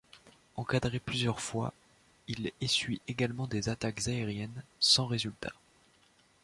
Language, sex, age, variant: French, male, 19-29, Français de métropole